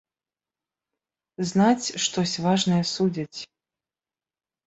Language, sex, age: Belarusian, female, 30-39